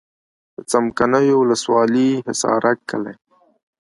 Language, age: Pashto, 30-39